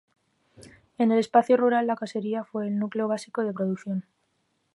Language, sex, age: Spanish, female, under 19